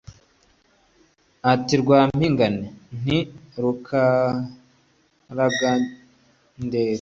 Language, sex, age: Kinyarwanda, male, 30-39